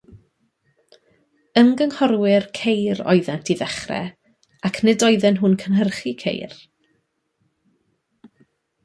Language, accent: Welsh, Y Deyrnas Unedig Cymraeg